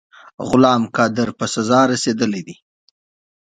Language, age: Pashto, 19-29